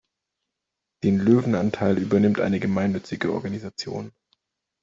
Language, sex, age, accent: German, male, 30-39, Deutschland Deutsch